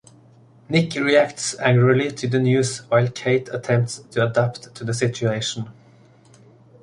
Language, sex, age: English, male, 30-39